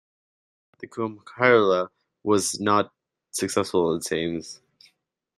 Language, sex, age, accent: English, male, under 19, United States English